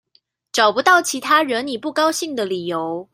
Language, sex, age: Chinese, female, 19-29